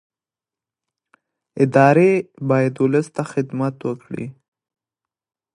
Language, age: Pashto, 19-29